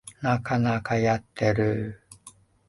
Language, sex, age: Japanese, male, 30-39